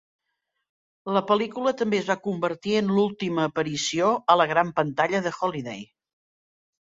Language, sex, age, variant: Catalan, female, 60-69, Central